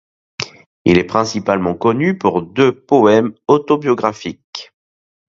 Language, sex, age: French, male, 40-49